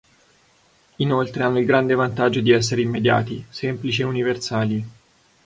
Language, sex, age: Italian, male, 30-39